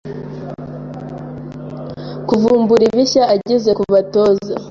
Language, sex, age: Kinyarwanda, female, 19-29